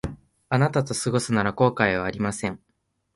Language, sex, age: Japanese, male, 19-29